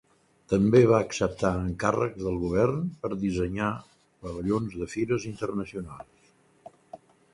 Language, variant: Catalan, Central